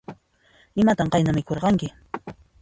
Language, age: Puno Quechua, 50-59